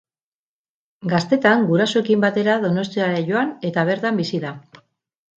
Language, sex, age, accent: Basque, female, 50-59, Mendebalekoa (Araba, Bizkaia, Gipuzkoako mendebaleko herri batzuk)